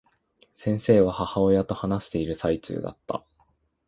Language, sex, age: Japanese, male, 19-29